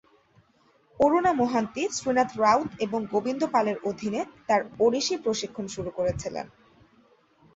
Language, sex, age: Bengali, female, 19-29